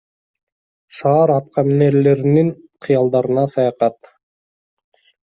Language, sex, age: Kyrgyz, male, 40-49